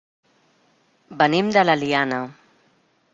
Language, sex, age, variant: Catalan, female, 40-49, Central